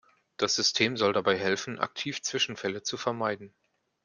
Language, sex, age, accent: German, male, 19-29, Deutschland Deutsch